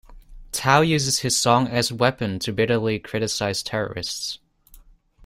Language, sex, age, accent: English, male, 19-29, United States English